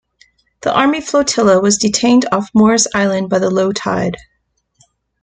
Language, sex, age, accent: English, female, 40-49, United States English